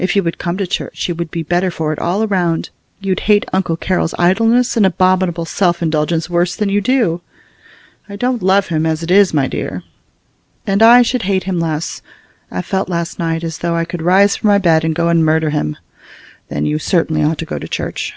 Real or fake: real